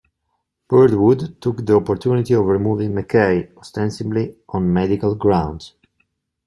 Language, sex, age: English, male, 30-39